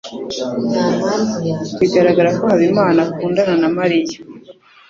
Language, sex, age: Kinyarwanda, female, 50-59